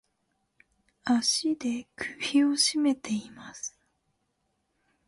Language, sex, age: Japanese, female, 19-29